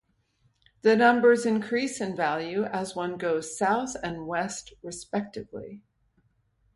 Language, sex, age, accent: English, female, 60-69, United States English